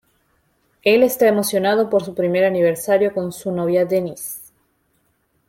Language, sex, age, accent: Spanish, female, 19-29, Rioplatense: Argentina, Uruguay, este de Bolivia, Paraguay